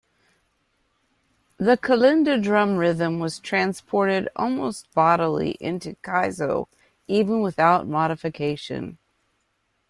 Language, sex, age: English, female, 40-49